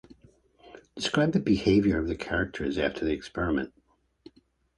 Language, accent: English, United States English